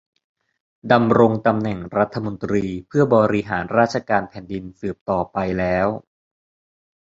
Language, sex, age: Thai, male, 19-29